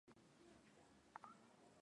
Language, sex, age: Swahili, female, 19-29